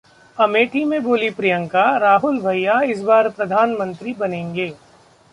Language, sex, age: Hindi, male, 30-39